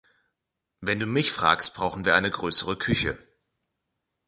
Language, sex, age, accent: German, male, 19-29, Deutschland Deutsch